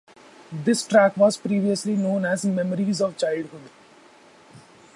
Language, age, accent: English, 19-29, India and South Asia (India, Pakistan, Sri Lanka)